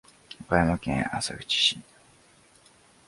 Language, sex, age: Japanese, male, 19-29